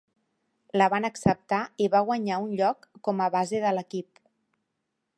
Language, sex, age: Catalan, female, 40-49